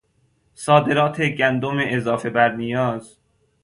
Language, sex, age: Persian, male, 19-29